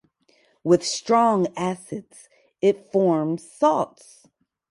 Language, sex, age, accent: English, female, 40-49, United States English